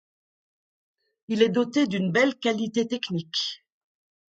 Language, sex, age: French, female, 60-69